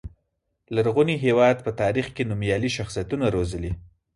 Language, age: Pashto, 19-29